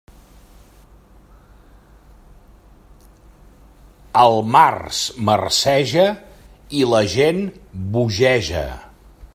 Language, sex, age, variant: Catalan, male, 60-69, Central